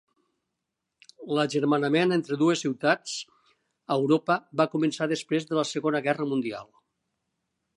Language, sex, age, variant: Catalan, male, 60-69, Nord-Occidental